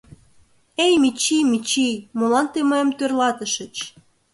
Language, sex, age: Mari, female, 19-29